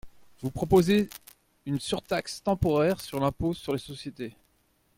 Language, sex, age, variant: French, male, 40-49, Français de métropole